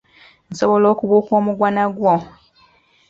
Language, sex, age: Ganda, female, 30-39